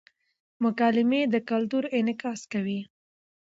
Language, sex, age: Pashto, female, 19-29